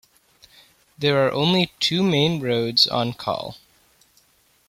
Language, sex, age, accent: English, male, 19-29, United States English